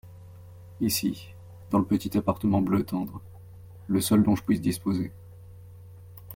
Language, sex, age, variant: French, male, 30-39, Français de métropole